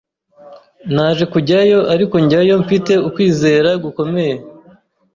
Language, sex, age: Kinyarwanda, male, 30-39